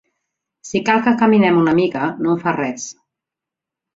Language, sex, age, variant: Catalan, female, 40-49, Central